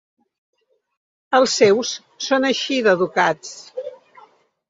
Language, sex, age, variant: Catalan, female, 60-69, Central